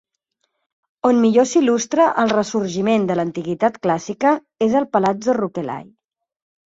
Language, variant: Catalan, Balear